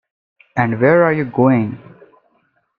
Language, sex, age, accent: English, male, 19-29, India and South Asia (India, Pakistan, Sri Lanka)